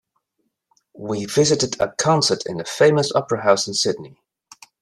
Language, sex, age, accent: English, male, 30-39, England English